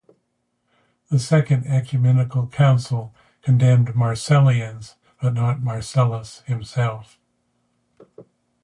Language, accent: English, United States English